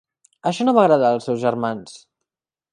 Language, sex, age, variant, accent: Catalan, male, 19-29, Central, gironí